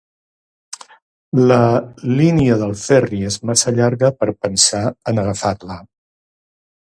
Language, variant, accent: Catalan, Central, Català central